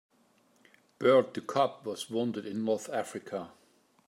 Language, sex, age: English, male, 50-59